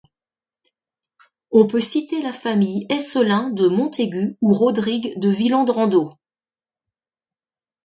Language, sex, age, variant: French, female, 50-59, Français de métropole